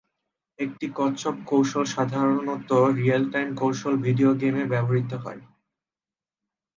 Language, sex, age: Bengali, male, 19-29